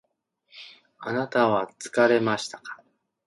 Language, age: Japanese, 40-49